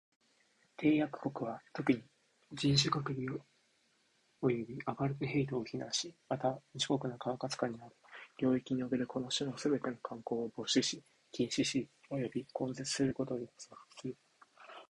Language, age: Japanese, 19-29